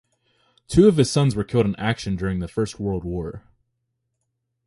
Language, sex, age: English, male, 19-29